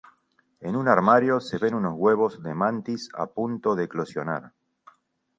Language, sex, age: Spanish, male, 40-49